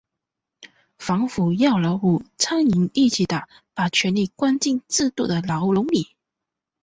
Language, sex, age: Chinese, female, 19-29